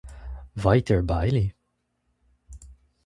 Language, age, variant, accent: Portuguese, 19-29, Portuguese (Brasil), Paulista